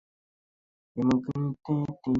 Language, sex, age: Bengali, male, under 19